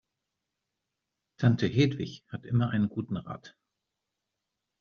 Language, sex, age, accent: German, male, 50-59, Deutschland Deutsch